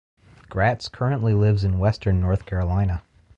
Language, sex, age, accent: English, male, 19-29, United States English